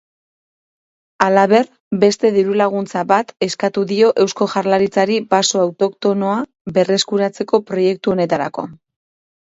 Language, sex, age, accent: Basque, female, 30-39, Mendebalekoa (Araba, Bizkaia, Gipuzkoako mendebaleko herri batzuk)